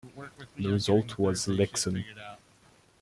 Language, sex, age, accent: English, male, 19-29, Southern African (South Africa, Zimbabwe, Namibia)